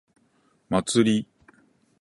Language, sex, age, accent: Japanese, male, 40-49, 標準語